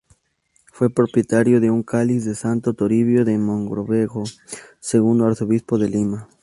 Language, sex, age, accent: Spanish, male, 19-29, México